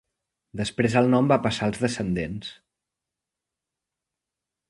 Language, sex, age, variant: Catalan, male, 30-39, Central